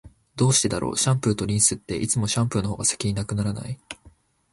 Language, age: Japanese, under 19